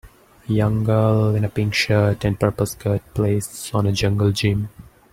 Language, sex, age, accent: English, male, 19-29, India and South Asia (India, Pakistan, Sri Lanka)